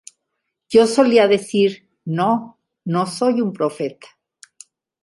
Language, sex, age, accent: Spanish, female, 60-69, México